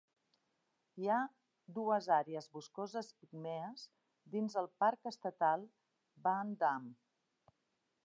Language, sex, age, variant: Catalan, female, 60-69, Central